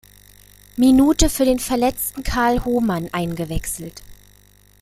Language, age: German, 30-39